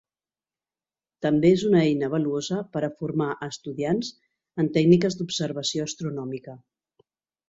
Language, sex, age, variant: Catalan, female, 40-49, Central